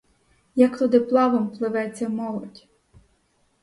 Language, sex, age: Ukrainian, female, 19-29